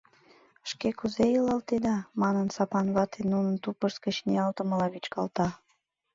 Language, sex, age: Mari, female, 19-29